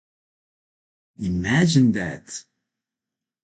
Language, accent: English, United States English